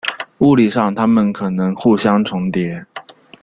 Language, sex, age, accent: Chinese, male, 19-29, 出生地：江西省